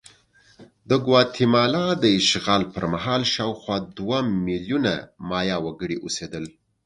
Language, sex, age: Pashto, male, 30-39